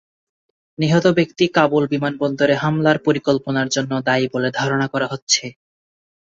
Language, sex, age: Bengali, male, 19-29